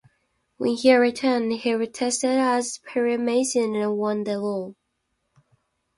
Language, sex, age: English, female, 19-29